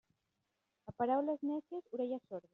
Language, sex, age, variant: Catalan, female, 19-29, Central